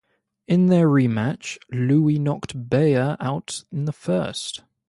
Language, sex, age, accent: English, male, 19-29, England English